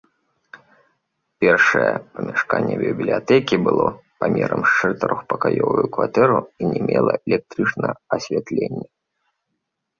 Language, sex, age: Belarusian, male, 30-39